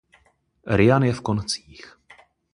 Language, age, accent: Czech, 19-29, pražský